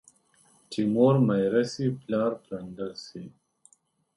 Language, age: Pashto, 30-39